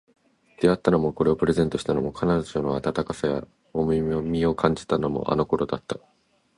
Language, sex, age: Japanese, male, 19-29